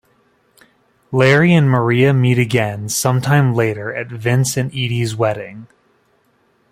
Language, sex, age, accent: English, male, 30-39, United States English